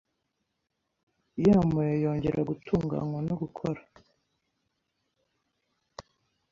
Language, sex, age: Kinyarwanda, male, under 19